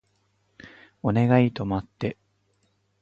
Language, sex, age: Japanese, male, 30-39